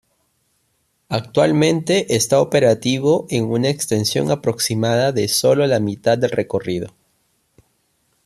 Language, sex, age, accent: Spanish, male, 19-29, Andino-Pacífico: Colombia, Perú, Ecuador, oeste de Bolivia y Venezuela andina